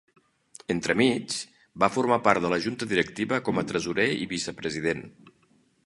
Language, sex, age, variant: Catalan, male, 60-69, Central